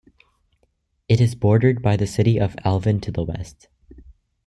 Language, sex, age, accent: English, male, under 19, United States English